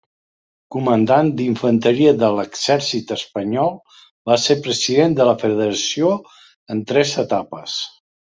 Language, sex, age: Catalan, male, 50-59